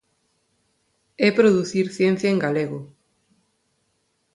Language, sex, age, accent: Galician, female, 40-49, Neofalante